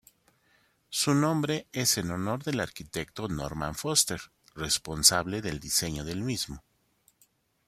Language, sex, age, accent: Spanish, male, 50-59, México